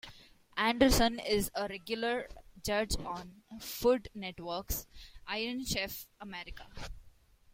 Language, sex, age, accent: English, female, 19-29, India and South Asia (India, Pakistan, Sri Lanka)